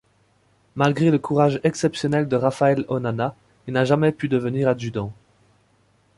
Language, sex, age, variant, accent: French, male, 19-29, Français d'Europe, Français de Belgique